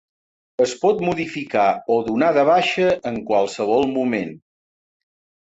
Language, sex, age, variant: Catalan, male, 60-69, Central